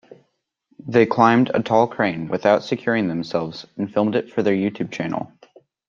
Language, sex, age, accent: English, male, under 19, United States English